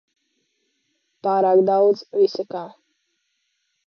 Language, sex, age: Latvian, female, under 19